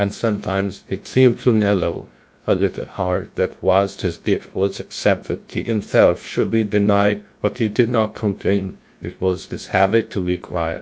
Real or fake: fake